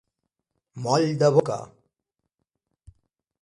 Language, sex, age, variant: Catalan, male, 30-39, Central